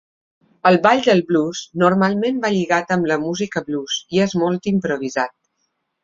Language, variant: Catalan, Balear